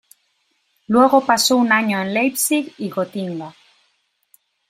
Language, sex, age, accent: Spanish, female, 40-49, España: Norte peninsular (Asturias, Castilla y León, Cantabria, País Vasco, Navarra, Aragón, La Rioja, Guadalajara, Cuenca)